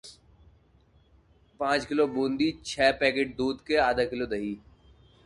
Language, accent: English, India and South Asia (India, Pakistan, Sri Lanka)